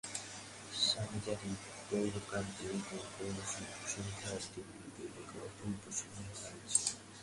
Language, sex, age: Bengali, male, under 19